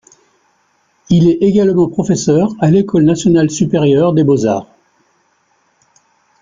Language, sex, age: French, male, 60-69